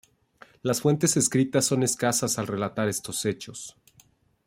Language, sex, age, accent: Spanish, male, 40-49, México